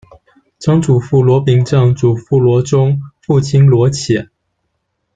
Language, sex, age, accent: Chinese, male, 19-29, 出生地：福建省